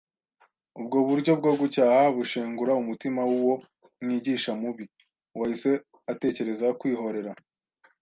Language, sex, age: Kinyarwanda, male, 19-29